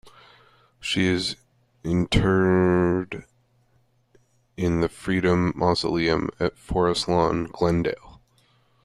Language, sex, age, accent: English, male, 30-39, United States English